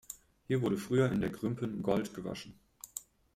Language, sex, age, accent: German, male, 19-29, Deutschland Deutsch